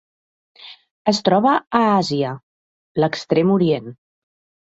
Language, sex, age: Catalan, female, 40-49